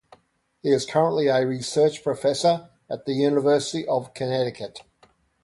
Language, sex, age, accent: English, male, 60-69, Australian English